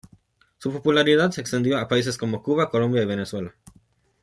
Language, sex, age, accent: Spanish, male, under 19, México